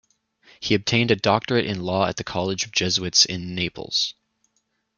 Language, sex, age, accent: English, male, 19-29, Canadian English